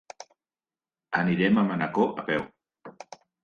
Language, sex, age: Catalan, male, 50-59